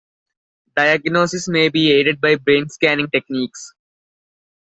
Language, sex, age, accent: English, male, under 19, India and South Asia (India, Pakistan, Sri Lanka)